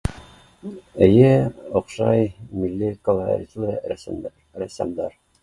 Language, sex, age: Bashkir, male, 50-59